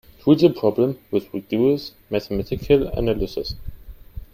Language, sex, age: English, male, under 19